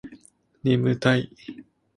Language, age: Japanese, 19-29